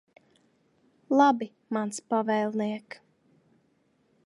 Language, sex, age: Latvian, female, 19-29